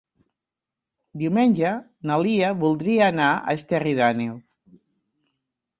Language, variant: Catalan, Central